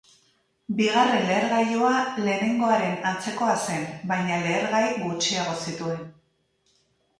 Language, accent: Basque, Mendebalekoa (Araba, Bizkaia, Gipuzkoako mendebaleko herri batzuk)